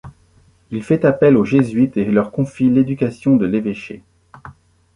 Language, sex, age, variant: French, male, 50-59, Français de métropole